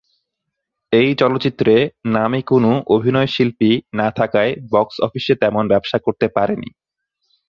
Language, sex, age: Bengali, male, 19-29